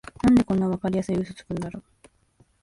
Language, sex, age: Japanese, female, 19-29